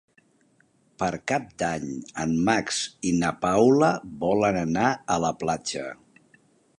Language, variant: Catalan, Central